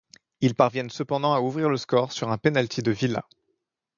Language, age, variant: French, 19-29, Français de métropole